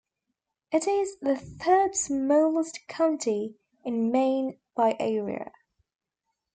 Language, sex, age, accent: English, female, 19-29, Australian English